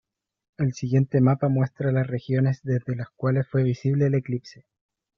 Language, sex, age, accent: Spanish, male, 19-29, Chileno: Chile, Cuyo